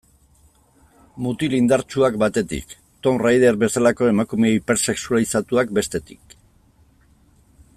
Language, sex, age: Basque, male, 50-59